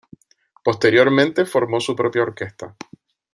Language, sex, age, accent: Spanish, male, 30-39, España: Islas Canarias